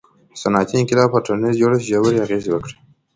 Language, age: Pashto, 19-29